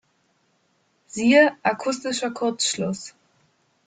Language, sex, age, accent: German, female, 19-29, Deutschland Deutsch